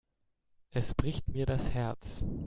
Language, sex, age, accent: German, male, 19-29, Deutschland Deutsch